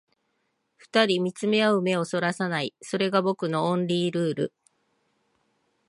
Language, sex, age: Japanese, female, 50-59